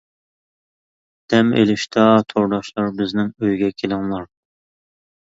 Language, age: Uyghur, 30-39